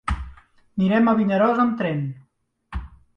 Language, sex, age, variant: Catalan, male, 40-49, Central